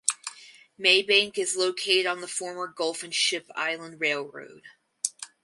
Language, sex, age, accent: English, female, 19-29, United States English